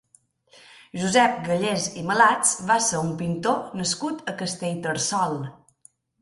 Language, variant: Catalan, Balear